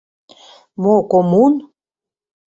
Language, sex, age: Mari, female, 70-79